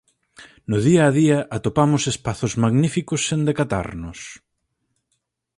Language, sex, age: Galician, male, 30-39